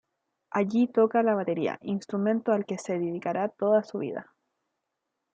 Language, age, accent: Spanish, 19-29, Chileno: Chile, Cuyo